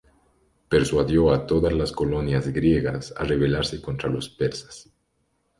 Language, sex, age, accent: Spanish, male, 19-29, Andino-Pacífico: Colombia, Perú, Ecuador, oeste de Bolivia y Venezuela andina